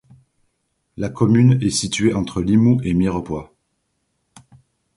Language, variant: French, Français de métropole